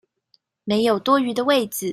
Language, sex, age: Chinese, female, 19-29